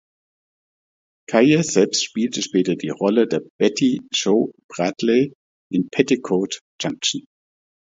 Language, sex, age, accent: German, male, 50-59, Deutschland Deutsch